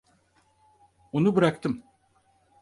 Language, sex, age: Turkish, male, 50-59